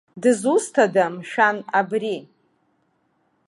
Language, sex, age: Abkhazian, female, 30-39